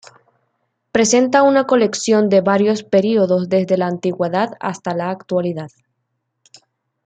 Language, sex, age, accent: Spanish, female, 19-29, América central